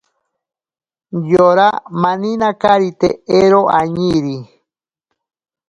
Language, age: Ashéninka Perené, 40-49